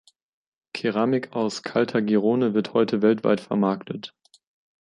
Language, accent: German, Deutschland Deutsch